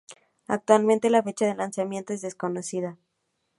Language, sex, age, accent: Spanish, female, under 19, México